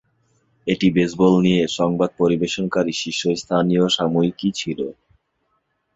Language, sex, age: Bengali, male, 19-29